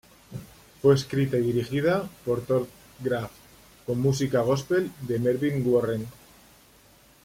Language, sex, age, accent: Spanish, male, 40-49, España: Centro-Sur peninsular (Madrid, Toledo, Castilla-La Mancha)